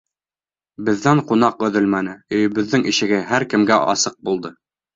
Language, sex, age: Bashkir, male, under 19